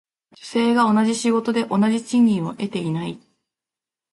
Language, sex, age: Japanese, female, 30-39